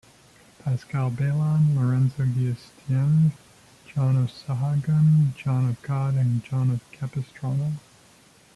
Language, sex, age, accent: English, male, 30-39, United States English